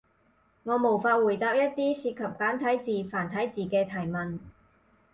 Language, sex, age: Cantonese, female, 30-39